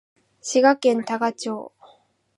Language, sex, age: Japanese, female, 19-29